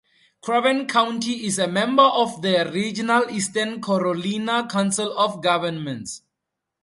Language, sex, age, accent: English, male, 19-29, Southern African (South Africa, Zimbabwe, Namibia)